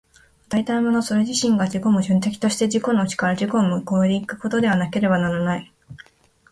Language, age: Japanese, 19-29